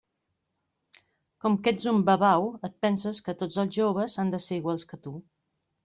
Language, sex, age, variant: Catalan, female, 30-39, Central